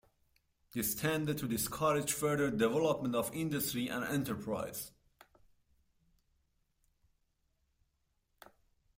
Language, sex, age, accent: English, male, 19-29, United States English